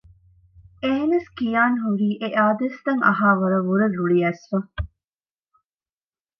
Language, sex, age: Divehi, female, 30-39